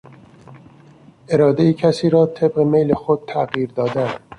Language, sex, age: Persian, male, 30-39